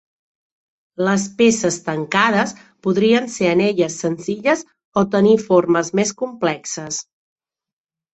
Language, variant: Catalan, Central